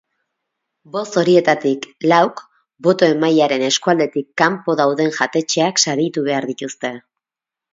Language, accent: Basque, Mendebalekoa (Araba, Bizkaia, Gipuzkoako mendebaleko herri batzuk)